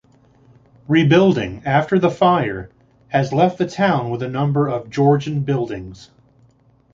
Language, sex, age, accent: English, male, 30-39, United States English